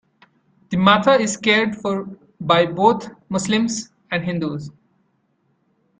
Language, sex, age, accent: English, male, 19-29, India and South Asia (India, Pakistan, Sri Lanka)